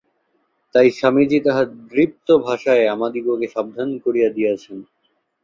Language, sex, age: Bengali, male, 19-29